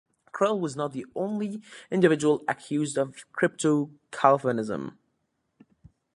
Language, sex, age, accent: English, male, 19-29, England English